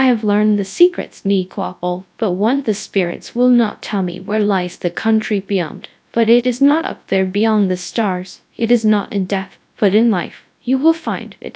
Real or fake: fake